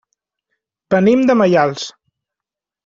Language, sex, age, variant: Catalan, male, 30-39, Central